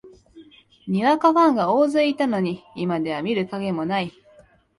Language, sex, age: Japanese, female, 19-29